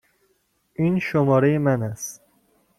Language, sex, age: Persian, male, 19-29